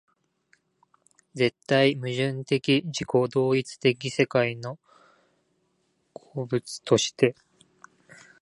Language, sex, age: Japanese, male, 19-29